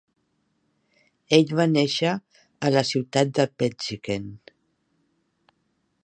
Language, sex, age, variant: Catalan, female, 60-69, Central